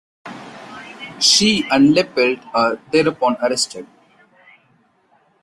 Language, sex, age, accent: English, male, 19-29, India and South Asia (India, Pakistan, Sri Lanka)